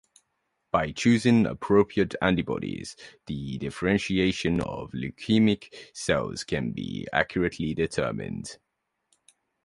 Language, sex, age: English, male, 19-29